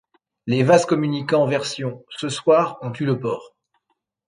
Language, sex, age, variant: French, male, 50-59, Français de métropole